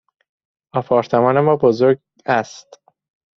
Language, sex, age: Persian, male, 19-29